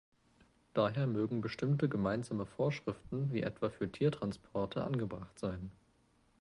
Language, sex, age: German, male, 19-29